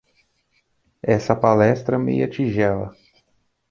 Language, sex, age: Portuguese, male, 40-49